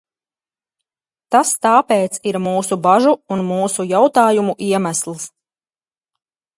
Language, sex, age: Latvian, female, 30-39